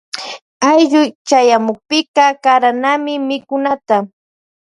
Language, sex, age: Loja Highland Quichua, female, 19-29